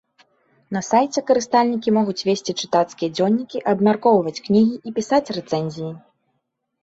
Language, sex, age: Belarusian, female, 19-29